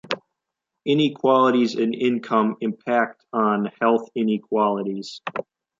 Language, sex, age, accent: English, male, under 19, United States English